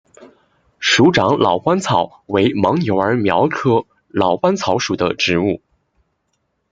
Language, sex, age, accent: Chinese, male, 19-29, 出生地：山东省